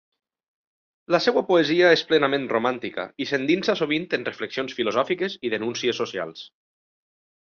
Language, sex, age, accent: Catalan, male, 19-29, valencià